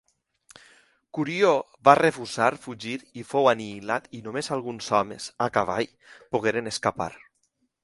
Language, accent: Catalan, valencià